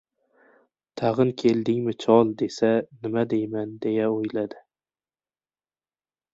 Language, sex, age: Uzbek, male, 19-29